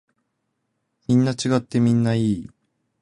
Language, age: Japanese, 19-29